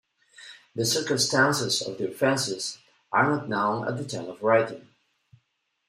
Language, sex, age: English, male, 50-59